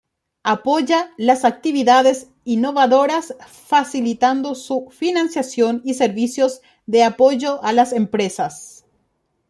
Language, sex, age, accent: Spanish, female, 30-39, Rioplatense: Argentina, Uruguay, este de Bolivia, Paraguay